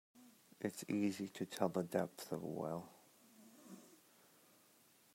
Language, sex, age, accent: English, male, 19-29, United States English